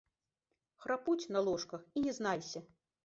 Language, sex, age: Belarusian, female, 50-59